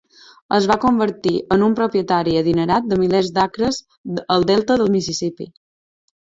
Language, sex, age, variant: Catalan, female, 19-29, Balear